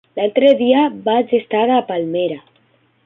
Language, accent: Catalan, valencià